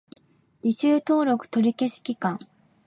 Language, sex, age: Japanese, female, 19-29